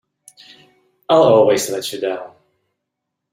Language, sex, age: English, male, 30-39